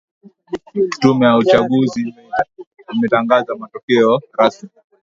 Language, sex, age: Swahili, male, 19-29